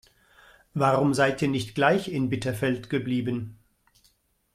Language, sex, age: German, male, 50-59